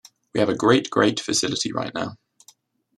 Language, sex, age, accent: English, male, 19-29, England English